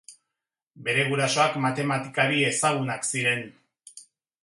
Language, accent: Basque, Erdialdekoa edo Nafarra (Gipuzkoa, Nafarroa)